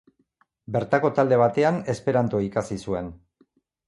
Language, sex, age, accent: Basque, male, 50-59, Mendebalekoa (Araba, Bizkaia, Gipuzkoako mendebaleko herri batzuk)